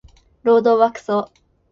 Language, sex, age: Japanese, female, 19-29